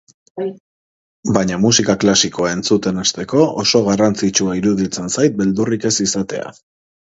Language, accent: Basque, Erdialdekoa edo Nafarra (Gipuzkoa, Nafarroa)